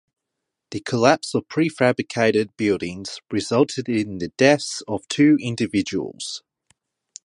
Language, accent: English, Australian English; England English